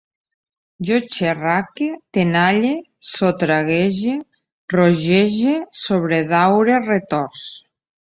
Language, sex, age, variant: Catalan, female, 50-59, Central